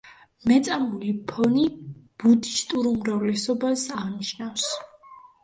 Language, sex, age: Georgian, female, under 19